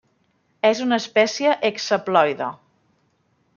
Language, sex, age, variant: Catalan, female, 19-29, Central